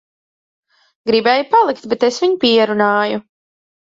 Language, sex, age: Latvian, female, 30-39